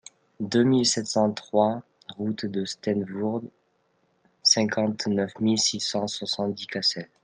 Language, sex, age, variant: French, male, 19-29, Français de métropole